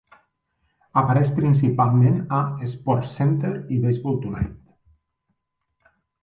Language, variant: Catalan, Central